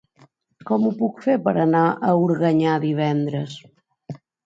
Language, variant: Catalan, Balear